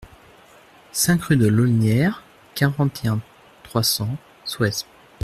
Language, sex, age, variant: French, male, 30-39, Français de métropole